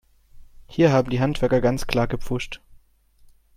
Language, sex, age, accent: German, male, 30-39, Deutschland Deutsch